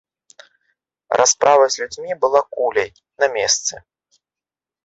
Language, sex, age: Belarusian, male, 19-29